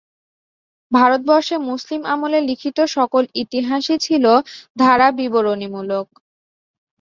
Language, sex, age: Bengali, female, 19-29